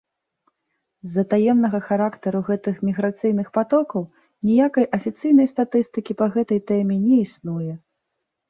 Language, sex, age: Belarusian, female, 30-39